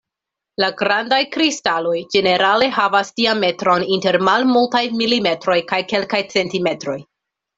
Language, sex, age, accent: Esperanto, female, 19-29, Internacia